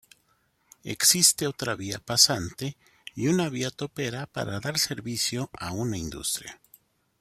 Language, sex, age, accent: Spanish, male, 50-59, México